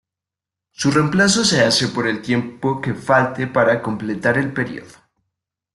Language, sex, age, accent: Spanish, male, 19-29, México